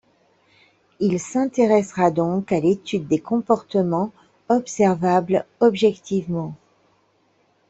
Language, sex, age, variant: French, female, 50-59, Français de métropole